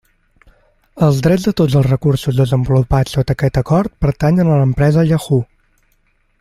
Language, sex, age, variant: Catalan, male, 19-29, Central